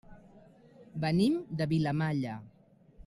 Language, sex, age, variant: Catalan, female, 50-59, Central